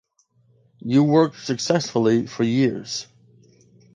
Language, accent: English, United States English